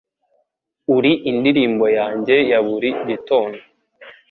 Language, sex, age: Kinyarwanda, male, 19-29